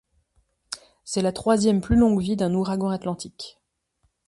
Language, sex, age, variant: French, female, 40-49, Français de métropole